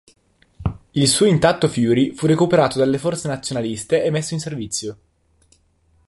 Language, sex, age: Italian, male, under 19